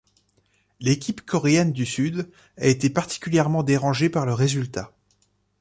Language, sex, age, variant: French, male, 30-39, Français de métropole